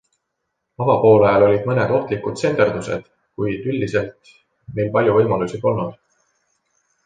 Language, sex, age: Estonian, male, 40-49